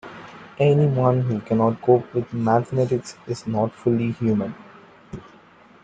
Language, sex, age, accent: English, male, 19-29, India and South Asia (India, Pakistan, Sri Lanka)